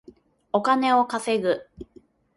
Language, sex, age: Japanese, female, 19-29